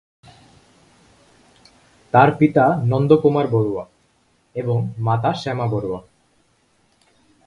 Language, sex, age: Bengali, male, 19-29